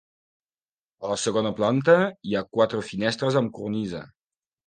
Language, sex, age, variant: Catalan, male, 19-29, Septentrional